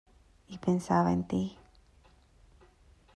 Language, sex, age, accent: Spanish, female, 30-39, Andino-Pacífico: Colombia, Perú, Ecuador, oeste de Bolivia y Venezuela andina